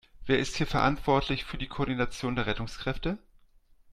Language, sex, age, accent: German, male, 40-49, Deutschland Deutsch